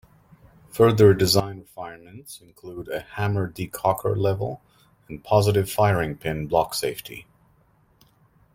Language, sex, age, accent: English, male, 40-49, United States English